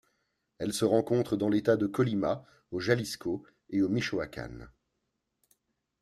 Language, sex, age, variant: French, male, 40-49, Français de métropole